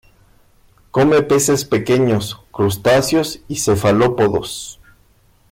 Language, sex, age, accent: Spanish, male, 40-49, México